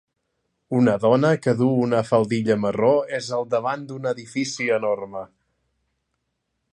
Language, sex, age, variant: Catalan, male, 19-29, Central